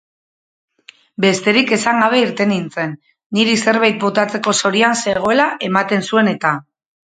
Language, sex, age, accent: Basque, female, 40-49, Mendebalekoa (Araba, Bizkaia, Gipuzkoako mendebaleko herri batzuk)